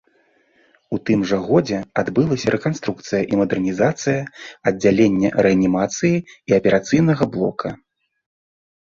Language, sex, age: Belarusian, male, 40-49